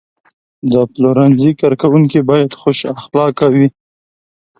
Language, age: Pashto, 19-29